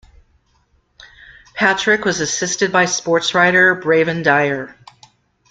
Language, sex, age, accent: English, female, 50-59, United States English